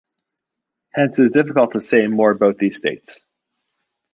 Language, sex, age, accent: English, male, 40-49, Canadian English